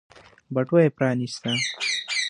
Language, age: Pashto, 19-29